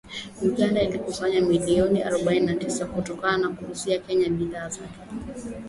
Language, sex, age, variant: Swahili, female, 19-29, Kiswahili Sanifu (EA)